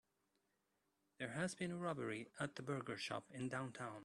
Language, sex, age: English, male, 30-39